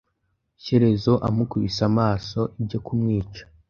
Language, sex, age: Kinyarwanda, male, under 19